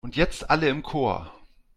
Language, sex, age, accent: German, male, 40-49, Deutschland Deutsch